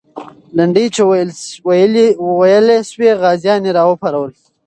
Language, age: Pashto, 19-29